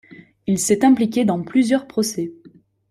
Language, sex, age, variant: French, female, 19-29, Français de métropole